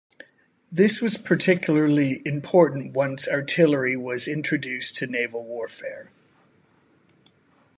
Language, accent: English, United States English; Australian English